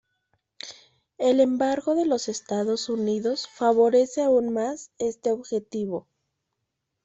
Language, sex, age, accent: Spanish, female, 19-29, México